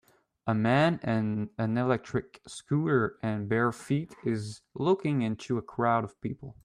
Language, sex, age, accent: English, male, 19-29, Canadian English